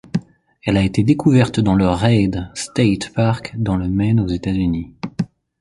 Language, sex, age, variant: French, male, 40-49, Français de métropole